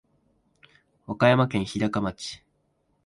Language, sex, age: Japanese, male, 19-29